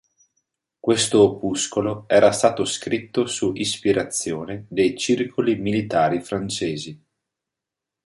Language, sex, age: Italian, male, 30-39